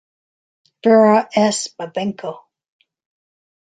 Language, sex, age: English, female, 60-69